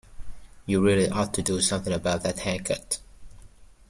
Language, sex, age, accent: English, male, 30-39, United States English